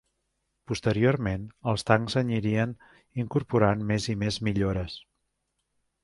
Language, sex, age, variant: Catalan, male, 50-59, Central